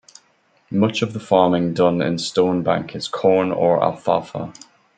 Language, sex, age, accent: English, male, 30-39, England English